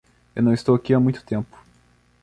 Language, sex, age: Portuguese, male, 19-29